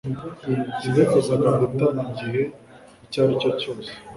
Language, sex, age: Kinyarwanda, male, 19-29